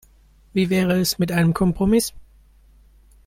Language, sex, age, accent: German, male, 19-29, Deutschland Deutsch